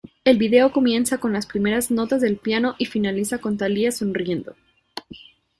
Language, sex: Spanish, female